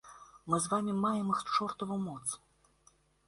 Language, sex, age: Belarusian, female, 30-39